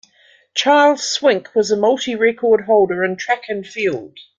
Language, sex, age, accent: English, female, 60-69, New Zealand English